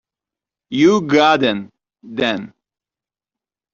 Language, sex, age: English, male, 40-49